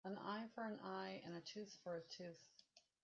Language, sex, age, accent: English, female, 60-69, United States English